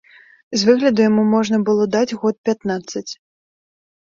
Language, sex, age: Belarusian, male, under 19